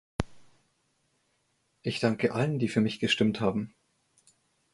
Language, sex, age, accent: German, male, 19-29, Deutschland Deutsch